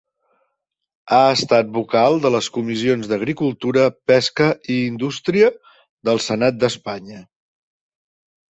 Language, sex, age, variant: Catalan, male, 50-59, Central